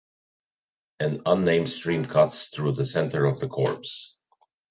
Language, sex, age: English, male, 50-59